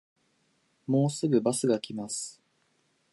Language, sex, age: Japanese, male, 19-29